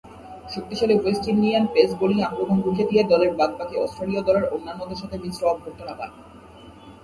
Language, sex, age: Bengali, male, 19-29